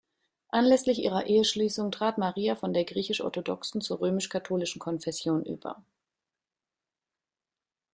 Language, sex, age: German, female, 30-39